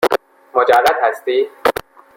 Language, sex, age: Persian, male, 19-29